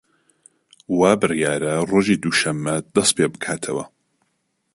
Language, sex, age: Central Kurdish, male, 30-39